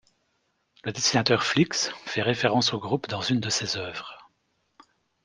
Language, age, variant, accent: French, 30-39, Français d'Europe, Français de Belgique